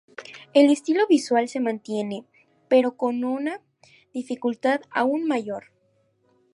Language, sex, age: Spanish, female, under 19